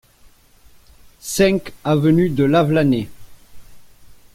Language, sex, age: French, male, 60-69